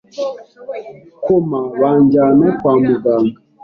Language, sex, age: Kinyarwanda, male, 19-29